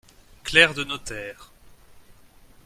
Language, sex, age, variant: French, male, 19-29, Français de métropole